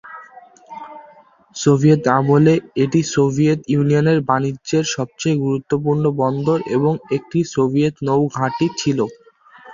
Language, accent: Bengali, Standard Bengali